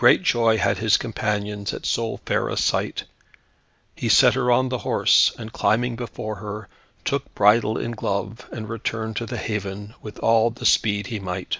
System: none